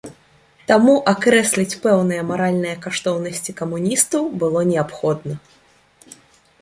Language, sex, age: Belarusian, female, 19-29